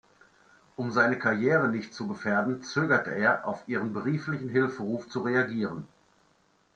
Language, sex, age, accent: German, male, 50-59, Deutschland Deutsch